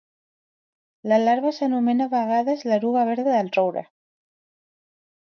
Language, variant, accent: Catalan, Central, central